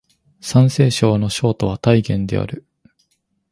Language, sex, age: Japanese, male, 19-29